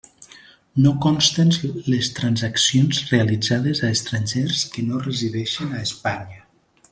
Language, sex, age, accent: Catalan, male, 40-49, valencià